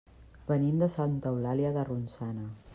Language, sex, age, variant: Catalan, female, 50-59, Central